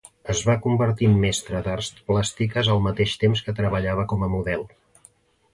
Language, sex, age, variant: Catalan, male, 50-59, Central